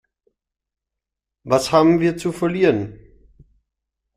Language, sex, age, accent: German, male, 30-39, Österreichisches Deutsch